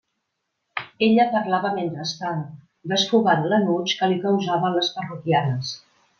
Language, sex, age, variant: Catalan, female, 50-59, Central